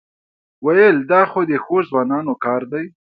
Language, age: Pashto, 19-29